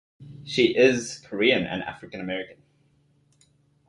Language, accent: English, Southern African (South Africa, Zimbabwe, Namibia)